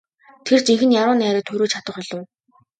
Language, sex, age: Mongolian, female, 19-29